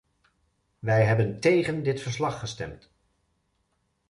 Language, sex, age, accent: Dutch, male, 50-59, Nederlands Nederlands